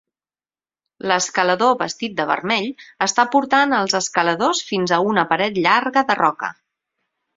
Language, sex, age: Catalan, female, 40-49